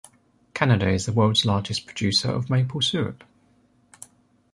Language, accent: English, England English